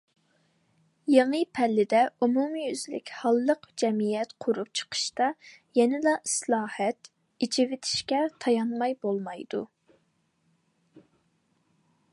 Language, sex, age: Uyghur, female, under 19